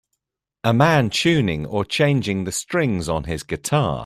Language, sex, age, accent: English, male, 40-49, England English